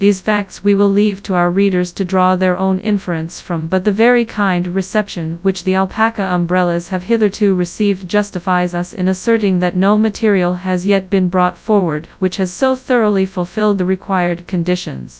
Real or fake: fake